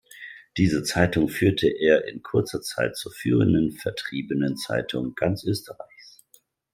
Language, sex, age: German, male, 40-49